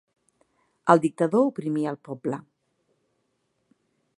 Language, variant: Catalan, Central